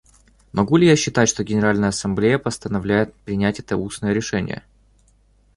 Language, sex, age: Russian, male, 19-29